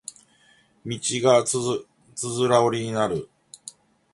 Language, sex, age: Japanese, male, 50-59